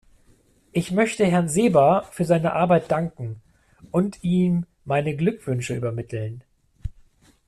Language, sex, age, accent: German, male, 40-49, Deutschland Deutsch